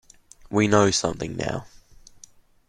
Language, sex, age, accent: English, male, under 19, Australian English